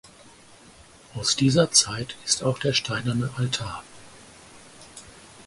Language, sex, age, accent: German, male, 50-59, Deutschland Deutsch